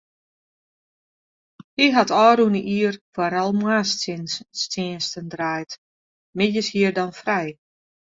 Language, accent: Western Frisian, Wâldfrysk